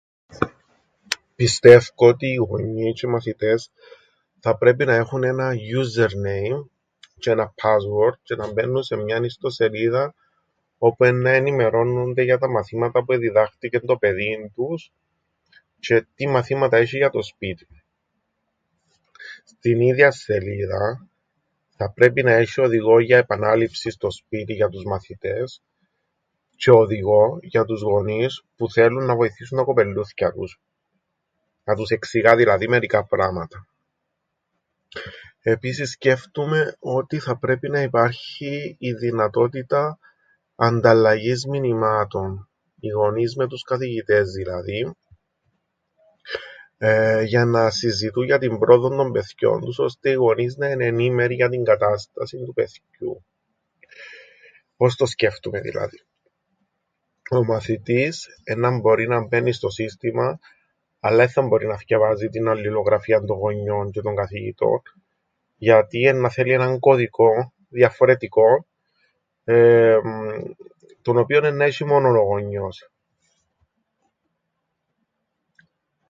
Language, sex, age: Greek, male, 40-49